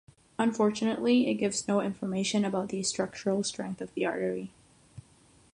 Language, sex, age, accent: English, female, 19-29, United States English; England English